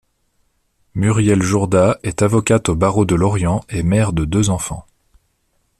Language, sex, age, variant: French, male, 30-39, Français de métropole